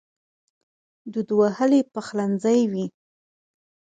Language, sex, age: Pashto, female, 30-39